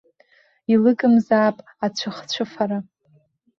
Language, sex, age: Abkhazian, female, 19-29